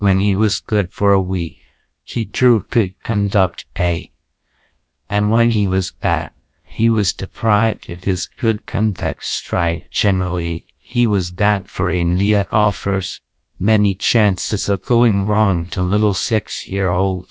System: TTS, GlowTTS